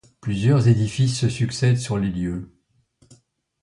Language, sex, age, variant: French, male, 60-69, Français de métropole